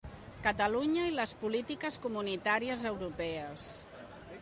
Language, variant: Catalan, Central